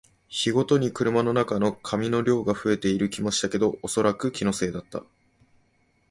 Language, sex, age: Japanese, male, 19-29